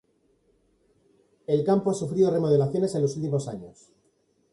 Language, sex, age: Spanish, male, 40-49